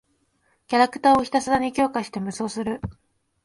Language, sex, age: Japanese, female, 19-29